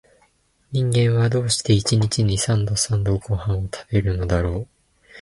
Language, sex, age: Japanese, male, 19-29